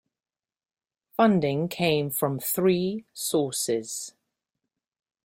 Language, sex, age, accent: English, female, 40-49, England English